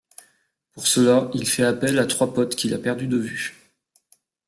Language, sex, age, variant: French, male, 40-49, Français de métropole